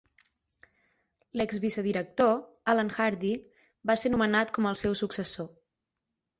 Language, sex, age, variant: Catalan, female, 19-29, Central